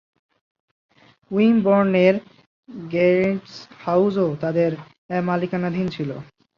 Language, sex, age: Bengali, male, 40-49